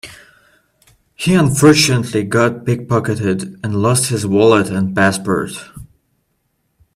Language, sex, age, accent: English, male, 19-29, United States English